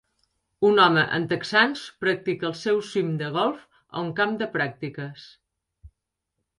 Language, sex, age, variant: Catalan, female, 40-49, Septentrional